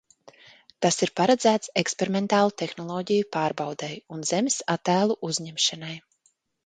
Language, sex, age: Latvian, female, 30-39